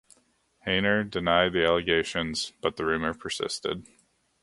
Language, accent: English, United States English